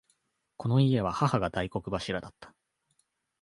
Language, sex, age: Japanese, male, 19-29